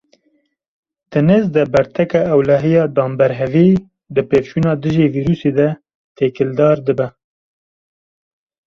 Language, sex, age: Kurdish, male, 30-39